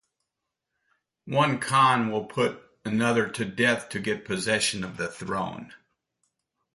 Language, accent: English, United States English